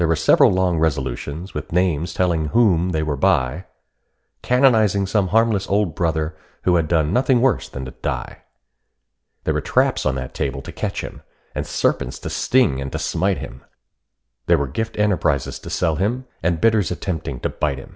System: none